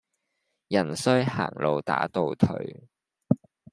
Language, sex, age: Cantonese, male, 19-29